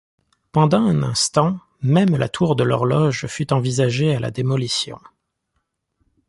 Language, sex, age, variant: French, male, 19-29, Français de métropole